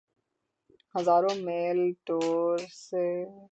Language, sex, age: Urdu, female, 19-29